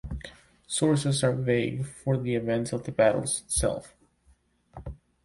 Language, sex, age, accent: English, male, 19-29, United States English